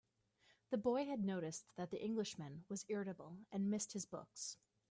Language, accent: English, United States English